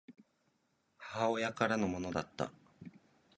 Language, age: Japanese, 19-29